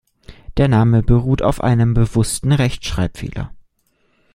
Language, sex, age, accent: German, male, 19-29, Deutschland Deutsch